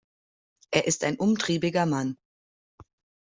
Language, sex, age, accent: German, female, 30-39, Deutschland Deutsch